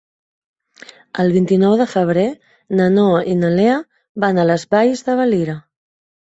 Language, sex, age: Catalan, female, 30-39